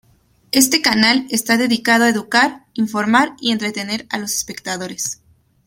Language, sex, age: Spanish, female, 19-29